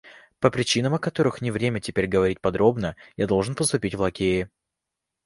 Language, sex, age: Russian, male, 19-29